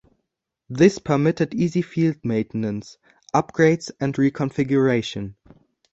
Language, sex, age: English, male, under 19